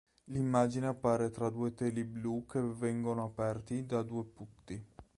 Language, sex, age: Italian, male, 30-39